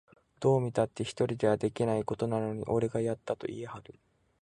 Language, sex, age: Japanese, male, 19-29